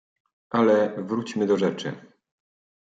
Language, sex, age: Polish, male, 30-39